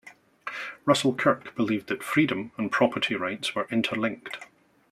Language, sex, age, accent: English, male, 40-49, Scottish English